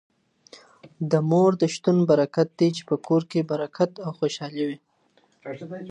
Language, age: Pashto, 19-29